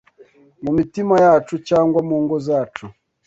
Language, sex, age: Kinyarwanda, male, 19-29